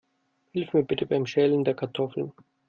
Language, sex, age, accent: German, male, 30-39, Deutschland Deutsch